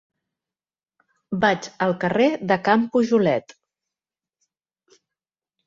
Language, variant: Catalan, Central